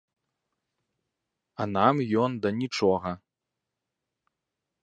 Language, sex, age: Belarusian, male, 19-29